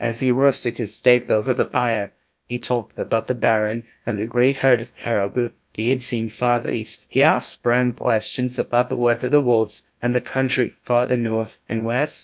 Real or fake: fake